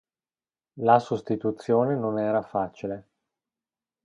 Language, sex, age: Italian, male, 19-29